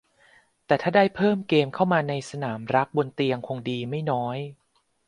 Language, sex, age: Thai, male, 30-39